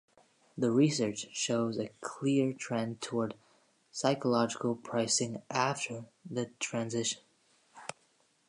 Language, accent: English, United States English